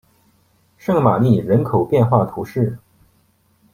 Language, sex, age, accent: Chinese, male, 40-49, 出生地：山东省